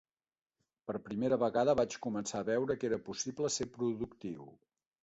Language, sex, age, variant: Catalan, male, 50-59, Central